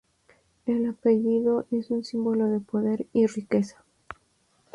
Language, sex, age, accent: Spanish, female, under 19, México